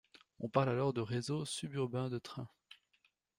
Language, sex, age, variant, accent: French, male, 30-39, Français d'Europe, Français de Belgique